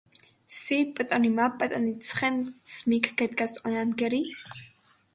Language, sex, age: Georgian, female, under 19